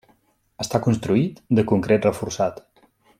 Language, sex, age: Catalan, male, 40-49